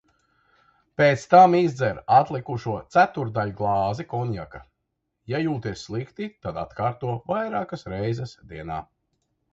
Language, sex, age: Latvian, male, 50-59